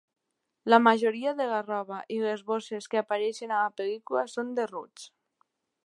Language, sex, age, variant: Catalan, female, under 19, Nord-Occidental